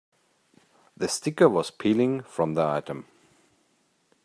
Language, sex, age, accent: English, male, 30-39, United States English